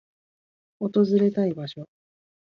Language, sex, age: Japanese, female, 30-39